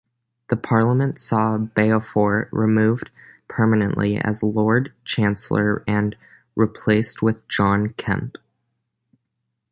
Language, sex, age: English, male, under 19